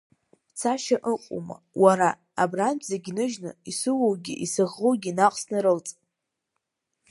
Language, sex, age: Abkhazian, female, under 19